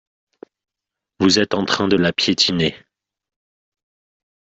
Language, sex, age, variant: French, male, 40-49, Français de métropole